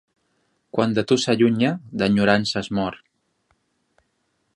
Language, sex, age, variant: Catalan, male, 40-49, Central